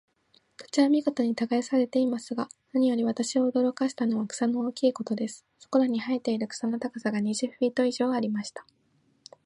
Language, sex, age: Japanese, female, 19-29